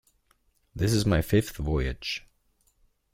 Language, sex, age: English, male, 19-29